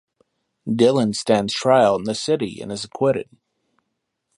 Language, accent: English, United States English